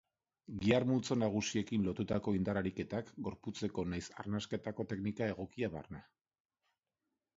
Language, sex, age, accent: Basque, male, 40-49, Erdialdekoa edo Nafarra (Gipuzkoa, Nafarroa)